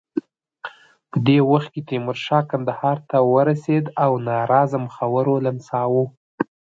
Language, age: Pashto, 19-29